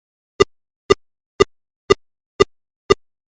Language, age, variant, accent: Catalan, 30-39, Valencià meridional, valencià